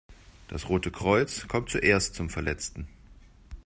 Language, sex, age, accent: German, male, 40-49, Deutschland Deutsch